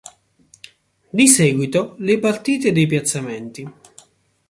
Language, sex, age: Italian, male, 19-29